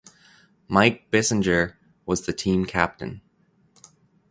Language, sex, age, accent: English, male, 30-39, Canadian English